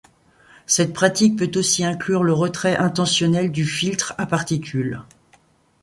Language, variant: French, Français de métropole